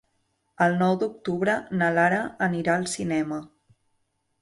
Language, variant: Catalan, Central